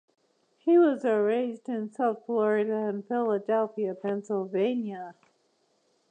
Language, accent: English, Canadian English